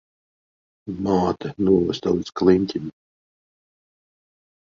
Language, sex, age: Latvian, male, 40-49